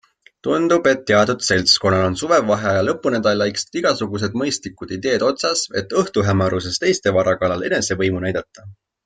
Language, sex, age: Estonian, male, 19-29